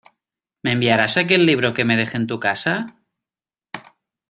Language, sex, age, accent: Spanish, male, 30-39, España: Norte peninsular (Asturias, Castilla y León, Cantabria, País Vasco, Navarra, Aragón, La Rioja, Guadalajara, Cuenca)